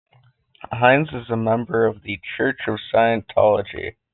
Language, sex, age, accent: English, male, under 19, United States English